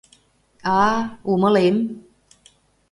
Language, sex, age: Mari, female, 40-49